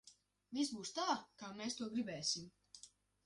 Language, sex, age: Latvian, male, under 19